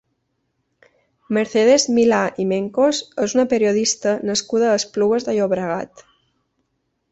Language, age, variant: Catalan, 30-39, Balear